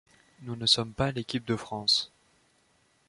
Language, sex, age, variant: French, male, 19-29, Français de métropole